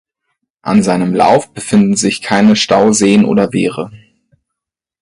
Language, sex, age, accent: German, male, 19-29, Deutschland Deutsch